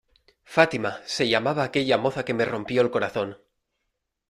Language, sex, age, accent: Spanish, male, 19-29, España: Centro-Sur peninsular (Madrid, Toledo, Castilla-La Mancha)